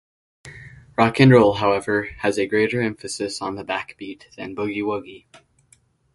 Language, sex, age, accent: English, male, under 19, United States English